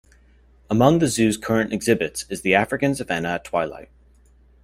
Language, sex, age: English, male, 19-29